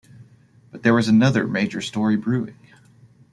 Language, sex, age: English, male, 30-39